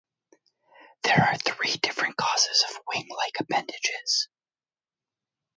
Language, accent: English, United States English